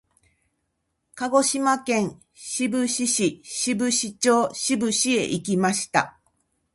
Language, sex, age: Japanese, female, 50-59